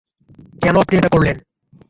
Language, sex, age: Bengali, male, under 19